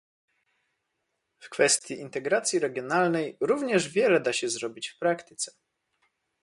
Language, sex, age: Polish, male, 30-39